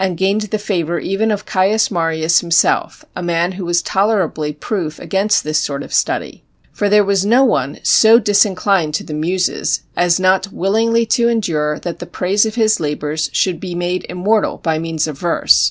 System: none